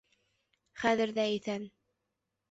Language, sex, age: Bashkir, female, 19-29